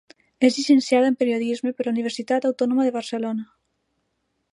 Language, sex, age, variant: Catalan, female, under 19, Alacantí